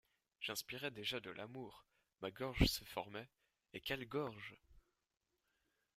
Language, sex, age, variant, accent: French, male, under 19, Français d'Europe, Français de Suisse